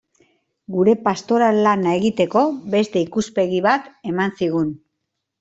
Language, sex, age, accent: Basque, female, 50-59, Mendebalekoa (Araba, Bizkaia, Gipuzkoako mendebaleko herri batzuk)